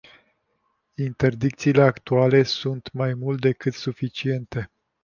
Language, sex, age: Romanian, male, 50-59